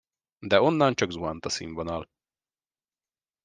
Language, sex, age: Hungarian, male, 30-39